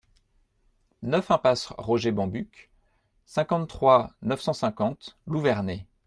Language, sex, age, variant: French, male, 40-49, Français de métropole